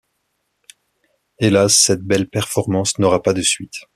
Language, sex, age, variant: French, male, 30-39, Français de métropole